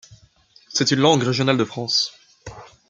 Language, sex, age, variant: French, male, 19-29, Français de métropole